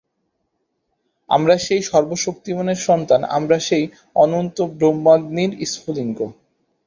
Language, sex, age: Bengali, male, 19-29